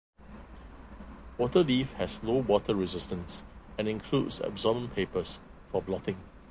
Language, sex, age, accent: English, male, 50-59, Singaporean English